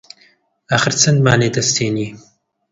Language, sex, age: Central Kurdish, male, under 19